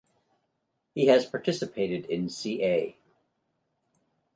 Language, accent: English, United States English